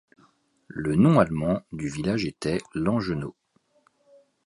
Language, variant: French, Français de métropole